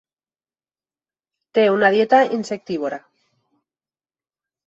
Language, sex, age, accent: Catalan, female, 30-39, valencià